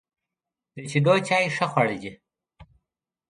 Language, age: Pashto, 30-39